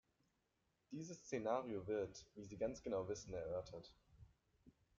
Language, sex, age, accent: German, male, 19-29, Deutschland Deutsch